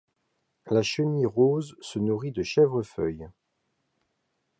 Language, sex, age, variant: French, male, 50-59, Français de métropole